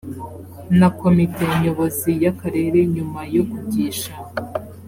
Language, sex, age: Kinyarwanda, female, under 19